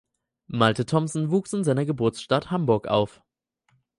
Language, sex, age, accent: German, male, 19-29, Deutschland Deutsch